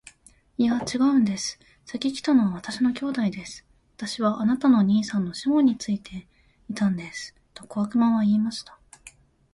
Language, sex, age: Japanese, female, 19-29